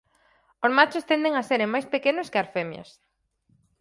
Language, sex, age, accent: Galician, female, 19-29, Atlántico (seseo e gheada)